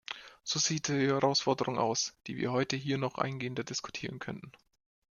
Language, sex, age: German, male, 19-29